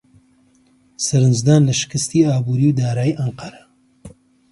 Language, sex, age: Central Kurdish, male, 30-39